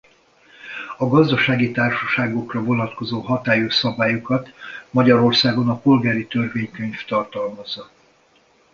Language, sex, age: Hungarian, male, 60-69